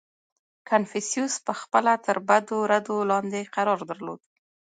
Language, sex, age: Pashto, female, 30-39